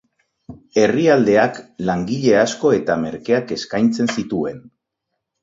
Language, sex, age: Basque, male, 40-49